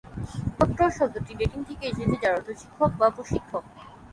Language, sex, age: Bengali, female, 19-29